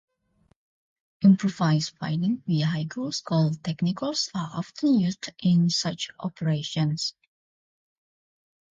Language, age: English, 19-29